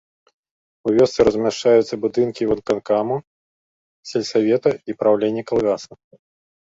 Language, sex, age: Belarusian, male, 40-49